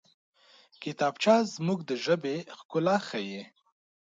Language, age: Pashto, 19-29